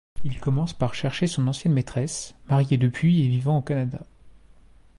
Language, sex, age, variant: French, male, 19-29, Français de métropole